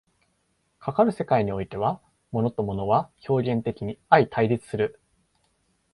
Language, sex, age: Japanese, male, 19-29